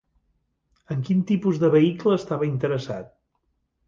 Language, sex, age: Catalan, male, 50-59